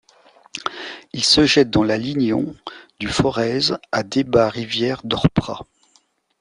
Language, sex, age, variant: French, male, 50-59, Français de métropole